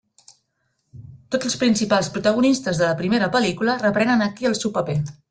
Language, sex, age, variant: Catalan, female, 19-29, Nord-Occidental